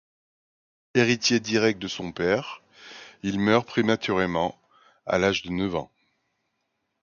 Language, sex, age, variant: French, male, 40-49, Français de métropole